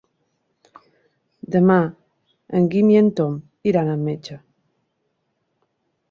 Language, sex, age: Catalan, female, 40-49